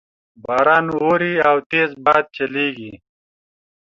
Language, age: Pashto, 40-49